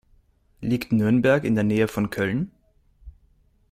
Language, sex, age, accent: German, male, 19-29, Österreichisches Deutsch